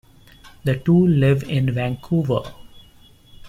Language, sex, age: English, male, 19-29